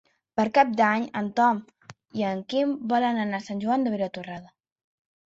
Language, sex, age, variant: Catalan, male, 40-49, Central